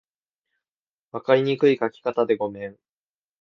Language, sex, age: Japanese, male, under 19